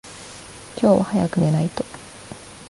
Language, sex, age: Japanese, female, 19-29